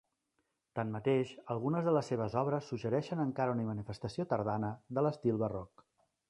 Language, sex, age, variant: Catalan, male, 40-49, Central